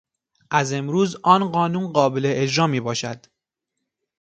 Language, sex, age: Persian, male, 19-29